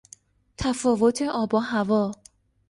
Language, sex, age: Persian, female, 19-29